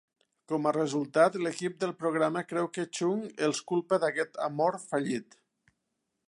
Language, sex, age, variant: Catalan, male, 50-59, Septentrional